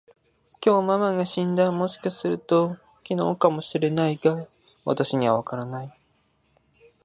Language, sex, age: Japanese, male, 19-29